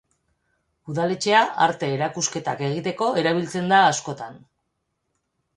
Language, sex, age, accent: Basque, female, 40-49, Erdialdekoa edo Nafarra (Gipuzkoa, Nafarroa)